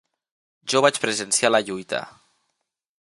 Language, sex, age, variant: Catalan, male, 19-29, Nord-Occidental